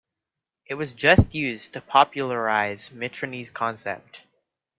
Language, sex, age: English, male, under 19